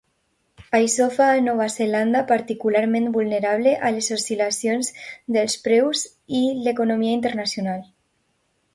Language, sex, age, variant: Catalan, female, under 19, Alacantí